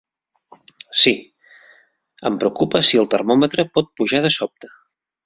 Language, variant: Catalan, Central